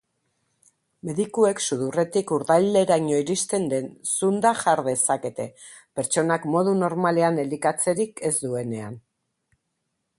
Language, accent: Basque, Mendebalekoa (Araba, Bizkaia, Gipuzkoako mendebaleko herri batzuk)